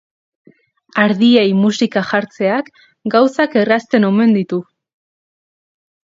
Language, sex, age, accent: Basque, female, 19-29, Erdialdekoa edo Nafarra (Gipuzkoa, Nafarroa)